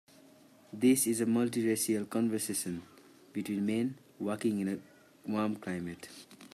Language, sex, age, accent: English, male, 19-29, India and South Asia (India, Pakistan, Sri Lanka)